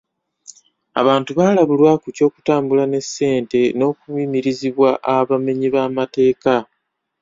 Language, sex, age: Ganda, male, 30-39